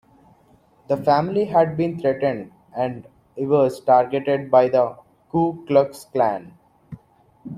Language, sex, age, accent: English, male, 19-29, India and South Asia (India, Pakistan, Sri Lanka)